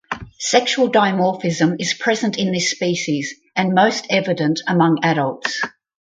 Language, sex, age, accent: English, female, 60-69, Australian English